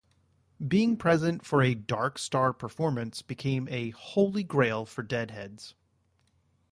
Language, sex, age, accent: English, male, 30-39, United States English